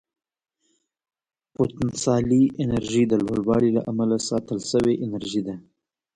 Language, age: Pashto, 19-29